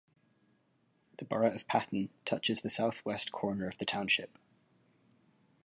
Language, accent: English, Scottish English